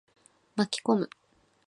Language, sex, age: Japanese, female, 19-29